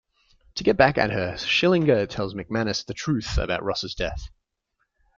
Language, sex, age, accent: English, male, 19-29, Australian English